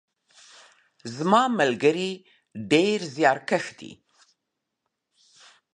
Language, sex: Pashto, female